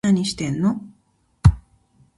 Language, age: Japanese, 30-39